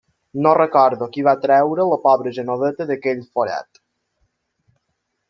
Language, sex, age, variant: Catalan, male, 19-29, Balear